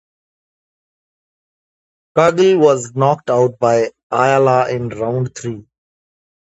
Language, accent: English, India and South Asia (India, Pakistan, Sri Lanka)